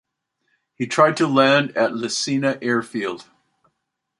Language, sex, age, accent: English, male, 60-69, Canadian English